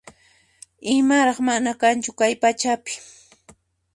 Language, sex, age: Puno Quechua, female, 40-49